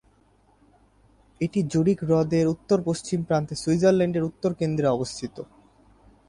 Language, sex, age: Bengali, male, 19-29